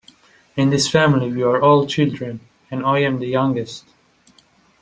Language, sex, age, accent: English, male, 19-29, United States English